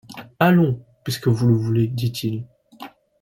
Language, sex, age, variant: French, male, 19-29, Français de métropole